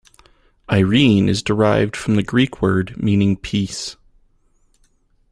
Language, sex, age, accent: English, male, 30-39, United States English